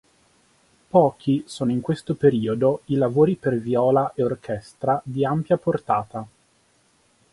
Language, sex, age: Italian, male, 30-39